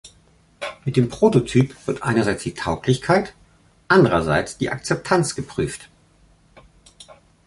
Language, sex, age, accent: German, male, 50-59, Deutschland Deutsch